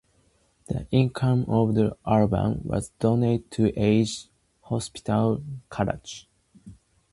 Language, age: English, under 19